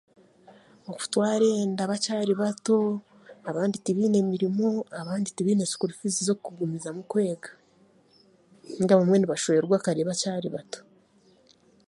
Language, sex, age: Chiga, female, 19-29